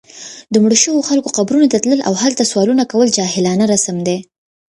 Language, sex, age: Pashto, female, 19-29